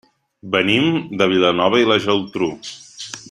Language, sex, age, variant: Catalan, male, 30-39, Central